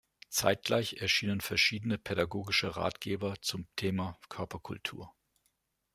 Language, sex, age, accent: German, male, 50-59, Deutschland Deutsch